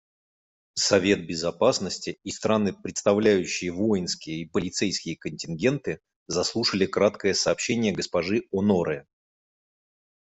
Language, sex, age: Russian, male, 40-49